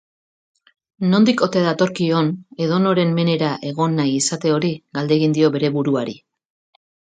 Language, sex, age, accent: Basque, female, 40-49, Mendebalekoa (Araba, Bizkaia, Gipuzkoako mendebaleko herri batzuk)